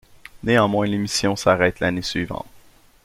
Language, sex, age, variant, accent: French, male, 30-39, Français d'Amérique du Nord, Français du Canada